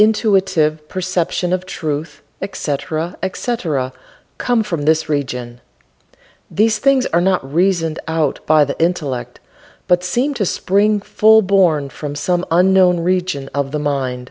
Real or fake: real